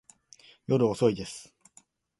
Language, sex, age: Japanese, male, 19-29